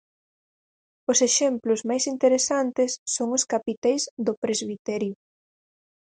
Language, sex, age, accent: Galician, female, 19-29, Central (gheada)